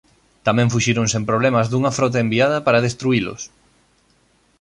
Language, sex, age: Galician, male, 30-39